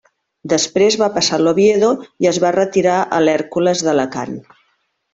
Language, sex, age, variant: Catalan, female, 50-59, Central